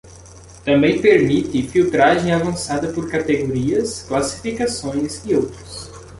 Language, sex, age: Portuguese, male, 19-29